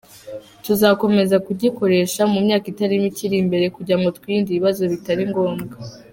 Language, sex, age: Kinyarwanda, female, under 19